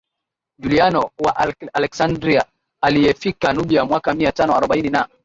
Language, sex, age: Swahili, male, 19-29